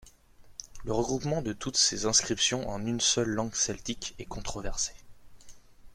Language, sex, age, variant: French, male, 19-29, Français de métropole